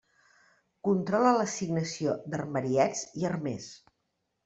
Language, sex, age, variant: Catalan, female, 50-59, Central